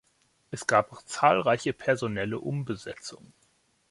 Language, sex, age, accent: German, male, 40-49, Deutschland Deutsch